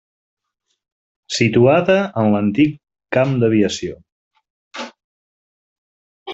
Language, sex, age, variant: Catalan, male, 40-49, Nord-Occidental